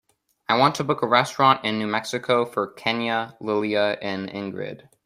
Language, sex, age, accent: English, male, under 19, United States English